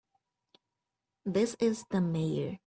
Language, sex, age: English, female, 19-29